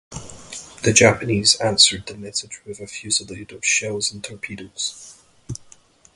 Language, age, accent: English, 19-29, Scottish English